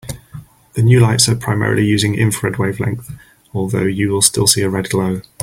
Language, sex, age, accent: English, male, 40-49, England English